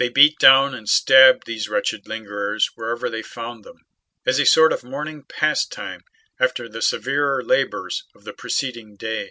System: none